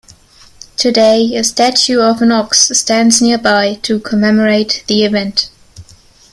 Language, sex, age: English, female, 19-29